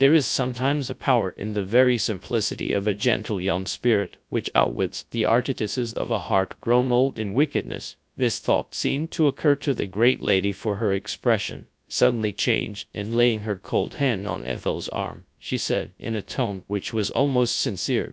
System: TTS, GradTTS